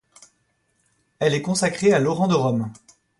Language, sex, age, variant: French, male, 40-49, Français de métropole